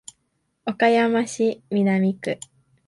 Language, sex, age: Japanese, female, 19-29